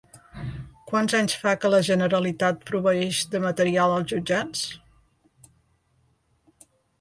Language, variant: Catalan, Central